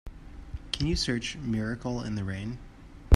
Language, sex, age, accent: English, male, 30-39, United States English